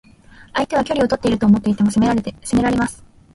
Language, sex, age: Japanese, female, 19-29